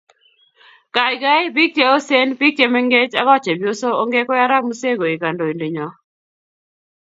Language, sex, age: Kalenjin, female, 19-29